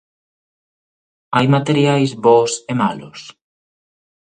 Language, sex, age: Galician, male, 30-39